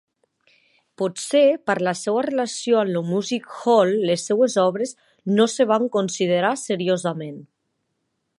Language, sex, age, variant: Catalan, female, 19-29, Nord-Occidental